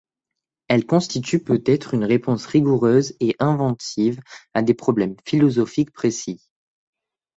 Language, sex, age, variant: French, male, under 19, Français de métropole